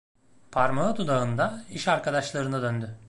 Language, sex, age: Turkish, male, 30-39